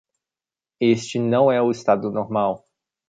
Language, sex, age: Portuguese, male, 19-29